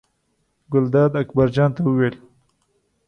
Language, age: Pashto, 30-39